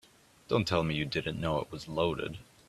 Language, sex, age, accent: English, male, 19-29, Canadian English